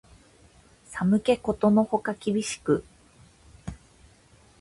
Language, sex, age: Japanese, female, 30-39